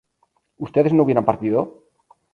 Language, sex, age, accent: Spanish, male, 30-39, España: Norte peninsular (Asturias, Castilla y León, Cantabria, País Vasco, Navarra, Aragón, La Rioja, Guadalajara, Cuenca)